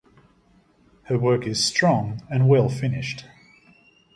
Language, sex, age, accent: English, male, 50-59, Australian English